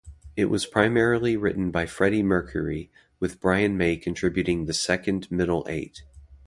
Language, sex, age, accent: English, male, 30-39, United States English